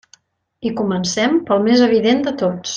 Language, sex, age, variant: Catalan, female, 50-59, Central